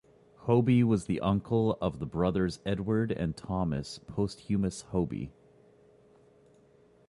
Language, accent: English, Canadian English